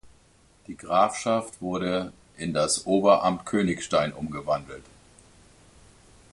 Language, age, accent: German, 60-69, Hochdeutsch